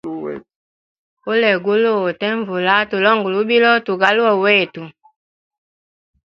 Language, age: Hemba, 19-29